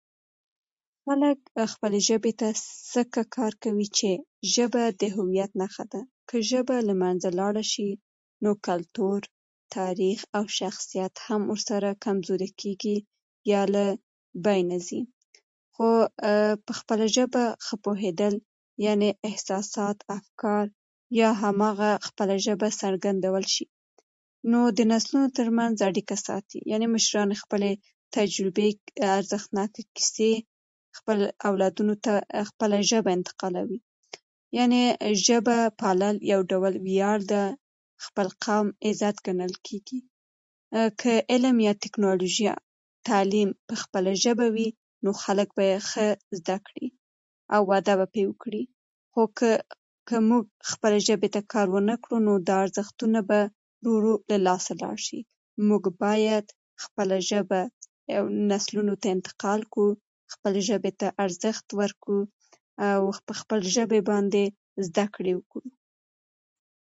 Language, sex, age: Pashto, female, 19-29